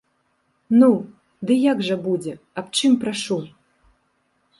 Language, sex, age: Belarusian, female, 30-39